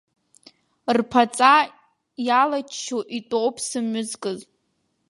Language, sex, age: Abkhazian, female, under 19